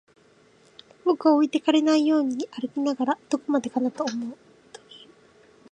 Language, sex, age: Japanese, female, 19-29